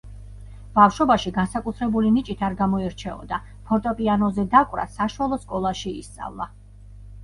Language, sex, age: Georgian, female, 40-49